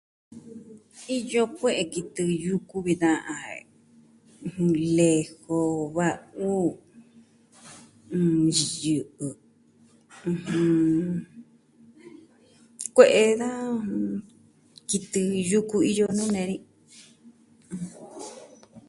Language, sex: Southwestern Tlaxiaco Mixtec, female